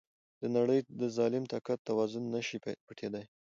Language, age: Pashto, 19-29